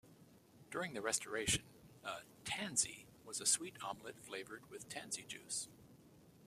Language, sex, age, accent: English, male, 60-69, United States English